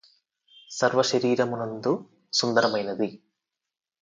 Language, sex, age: Telugu, male, 19-29